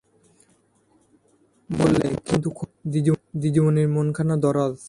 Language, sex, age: Bengali, male, 19-29